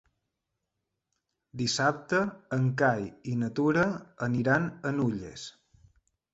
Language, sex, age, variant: Catalan, male, 30-39, Balear